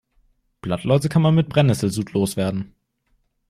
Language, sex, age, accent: German, male, under 19, Deutschland Deutsch